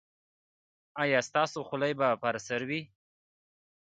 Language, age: Pashto, 19-29